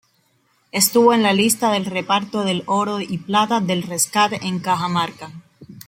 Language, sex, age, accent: Spanish, female, 19-29, Caribe: Cuba, Venezuela, Puerto Rico, República Dominicana, Panamá, Colombia caribeña, México caribeño, Costa del golfo de México